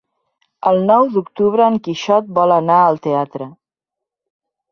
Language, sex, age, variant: Catalan, female, 50-59, Central